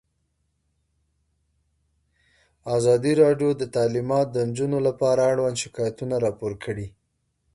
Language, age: Pashto, 30-39